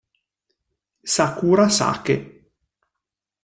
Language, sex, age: Italian, male, 40-49